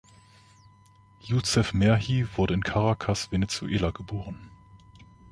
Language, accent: German, Deutschland Deutsch